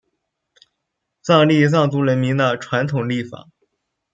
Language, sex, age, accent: Chinese, male, 19-29, 出生地：山东省